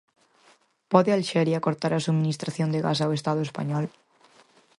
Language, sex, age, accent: Galician, female, 19-29, Central (gheada)